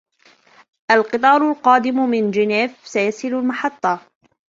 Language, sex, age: Arabic, female, 19-29